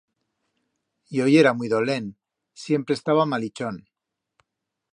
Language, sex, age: Aragonese, male, 40-49